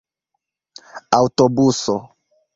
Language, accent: Esperanto, Internacia